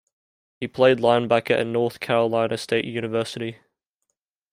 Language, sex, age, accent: English, male, 19-29, Australian English